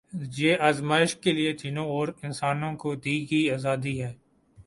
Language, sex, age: Urdu, male, 19-29